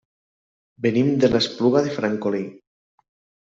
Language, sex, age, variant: Catalan, male, 30-39, Nord-Occidental